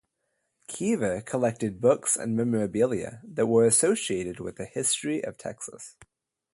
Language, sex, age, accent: English, male, 30-39, United States English